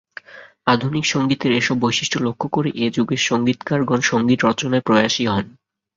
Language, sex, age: Bengali, male, 19-29